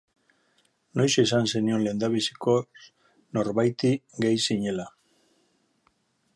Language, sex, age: Basque, male, 50-59